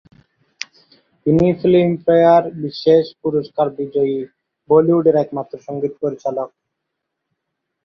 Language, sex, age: Bengali, male, 19-29